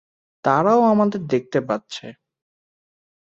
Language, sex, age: Bengali, male, 19-29